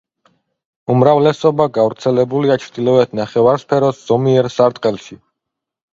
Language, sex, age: Georgian, male, 30-39